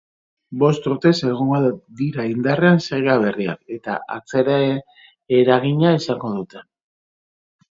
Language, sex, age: Basque, male, 30-39